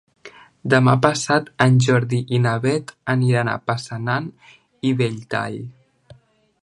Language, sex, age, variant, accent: Catalan, male, under 19, Central, central